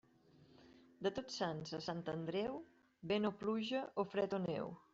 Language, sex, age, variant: Catalan, female, 30-39, Central